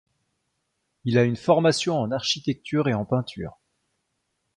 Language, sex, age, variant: French, male, 30-39, Français de métropole